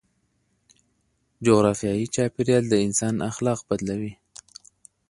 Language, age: Pashto, 30-39